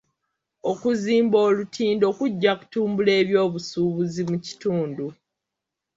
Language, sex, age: Ganda, female, 19-29